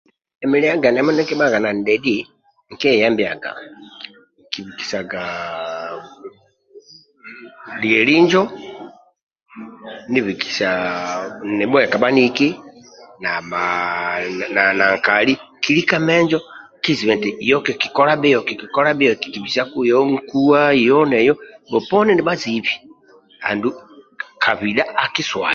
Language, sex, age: Amba (Uganda), male, 70-79